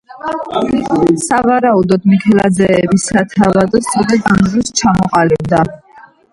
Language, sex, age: Georgian, female, under 19